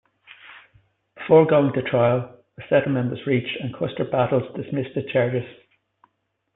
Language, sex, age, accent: English, male, 19-29, Irish English